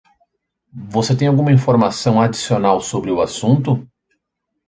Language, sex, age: Portuguese, male, 30-39